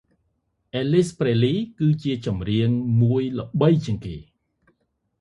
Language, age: Khmer, 30-39